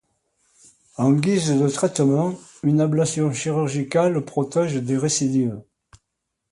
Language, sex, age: French, male, 70-79